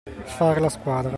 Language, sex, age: Italian, male, 40-49